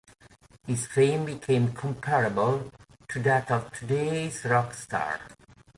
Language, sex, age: English, male, 50-59